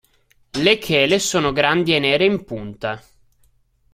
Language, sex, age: Italian, male, 19-29